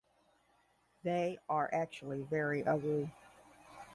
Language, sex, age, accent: English, female, 40-49, United States English; Midwestern